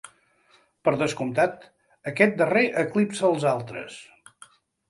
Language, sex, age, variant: Catalan, male, 60-69, Central